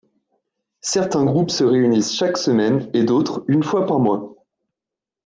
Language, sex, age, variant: French, male, 19-29, Français de métropole